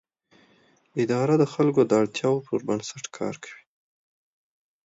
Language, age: Pashto, 19-29